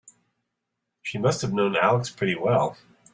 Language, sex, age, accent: English, male, 50-59, United States English